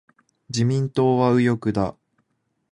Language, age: Japanese, 19-29